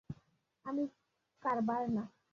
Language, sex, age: Bengali, female, 19-29